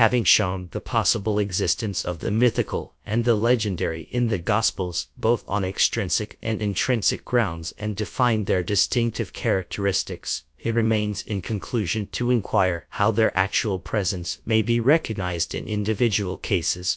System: TTS, GradTTS